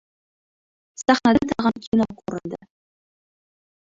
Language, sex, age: Uzbek, female, 19-29